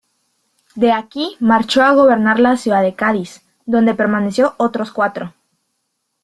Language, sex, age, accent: Spanish, female, 19-29, América central